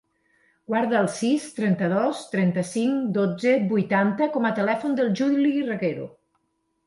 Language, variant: Catalan, Nord-Occidental